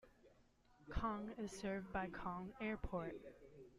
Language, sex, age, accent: English, female, 19-29, United States English